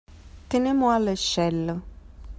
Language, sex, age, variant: French, female, 30-39, Français d'Europe